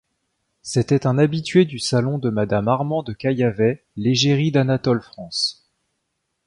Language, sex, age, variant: French, male, 30-39, Français de métropole